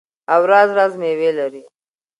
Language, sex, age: Pashto, female, 19-29